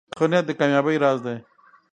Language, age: Pashto, 40-49